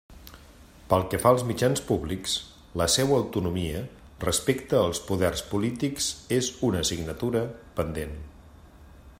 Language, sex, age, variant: Catalan, male, 50-59, Central